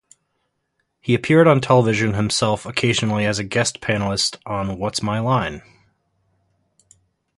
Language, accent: English, United States English